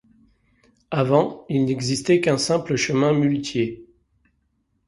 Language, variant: French, Français de métropole